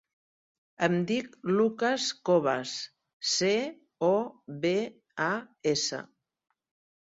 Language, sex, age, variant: Catalan, female, 50-59, Central